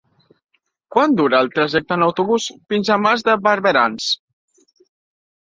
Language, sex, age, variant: Catalan, male, 19-29, Central